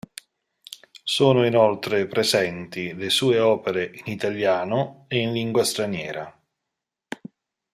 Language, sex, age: Italian, male, 40-49